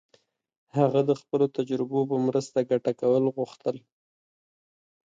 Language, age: Pashto, 19-29